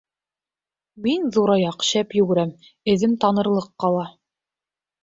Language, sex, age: Bashkir, female, 19-29